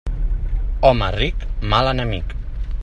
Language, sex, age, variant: Catalan, male, 40-49, Central